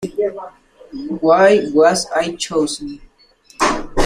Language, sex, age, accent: Spanish, male, under 19, Andino-Pacífico: Colombia, Perú, Ecuador, oeste de Bolivia y Venezuela andina